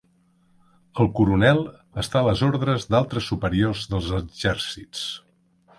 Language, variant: Catalan, Central